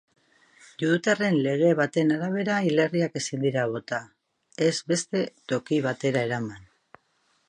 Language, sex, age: Basque, female, 50-59